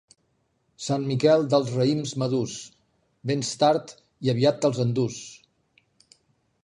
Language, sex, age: Catalan, male, 50-59